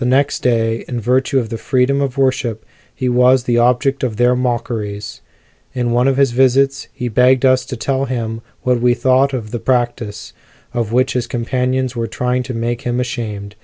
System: none